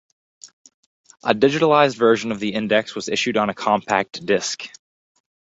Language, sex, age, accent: English, male, 19-29, United States English